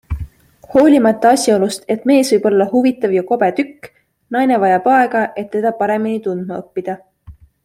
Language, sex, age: Estonian, female, 19-29